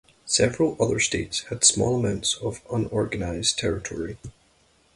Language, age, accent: English, 19-29, Scottish English